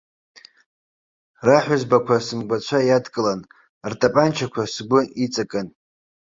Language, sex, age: Abkhazian, male, 40-49